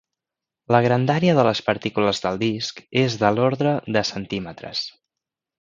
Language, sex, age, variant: Catalan, male, 19-29, Central